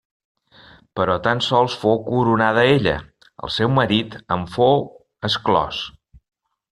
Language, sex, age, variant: Catalan, male, 50-59, Central